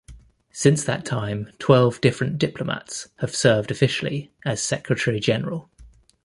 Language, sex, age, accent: English, male, 30-39, England English